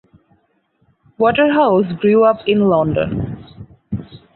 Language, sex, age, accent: English, female, 19-29, India and South Asia (India, Pakistan, Sri Lanka)